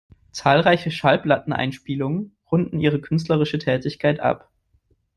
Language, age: German, 19-29